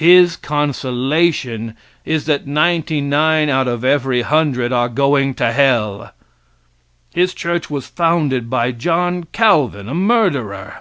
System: none